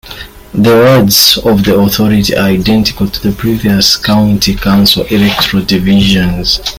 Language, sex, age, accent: English, male, 30-39, Southern African (South Africa, Zimbabwe, Namibia)